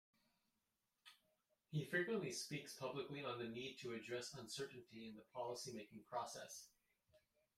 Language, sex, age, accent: English, male, 30-39, United States English